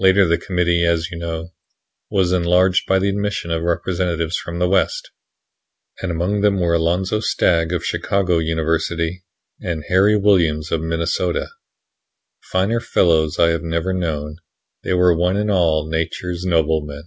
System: none